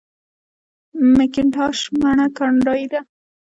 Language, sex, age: Pashto, female, under 19